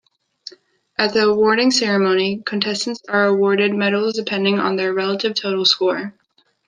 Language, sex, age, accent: English, male, 19-29, United States English